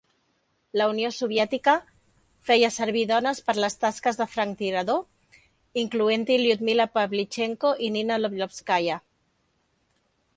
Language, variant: Catalan, Central